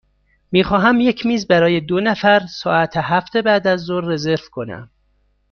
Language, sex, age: Persian, male, 30-39